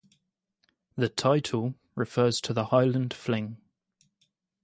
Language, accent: English, England English